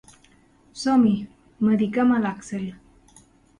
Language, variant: Catalan, Balear